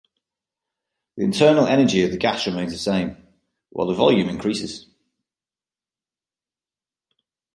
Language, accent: English, England English